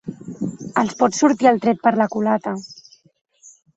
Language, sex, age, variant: Catalan, female, 19-29, Central